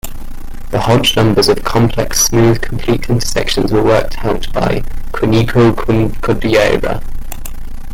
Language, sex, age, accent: English, male, 19-29, England English